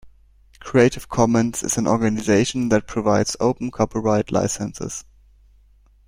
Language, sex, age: English, male, under 19